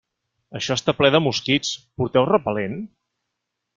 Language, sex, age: Catalan, male, 40-49